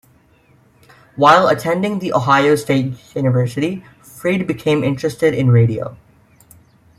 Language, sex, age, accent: English, male, under 19, United States English